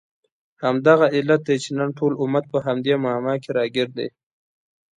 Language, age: Pashto, 19-29